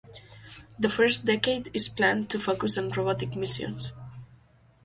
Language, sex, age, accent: English, female, 19-29, United States English